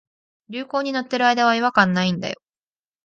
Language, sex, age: Japanese, female, under 19